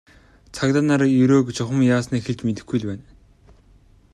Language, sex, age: Mongolian, male, 19-29